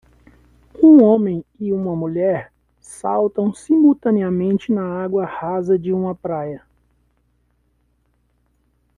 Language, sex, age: Portuguese, male, 30-39